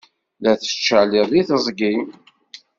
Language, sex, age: Kabyle, male, 50-59